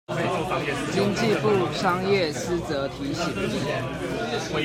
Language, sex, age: Chinese, male, 30-39